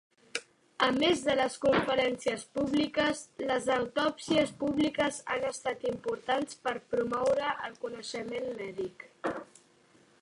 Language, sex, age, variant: Catalan, female, 50-59, Central